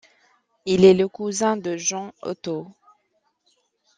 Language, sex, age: French, female, 19-29